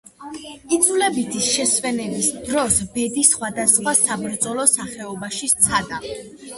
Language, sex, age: Georgian, female, 60-69